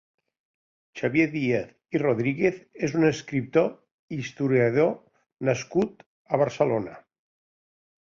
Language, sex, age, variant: Catalan, male, 60-69, Central